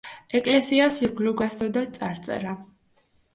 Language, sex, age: Georgian, female, under 19